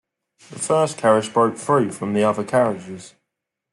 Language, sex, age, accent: English, male, 19-29, England English